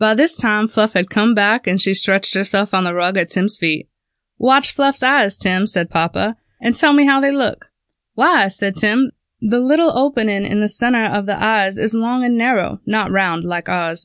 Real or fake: real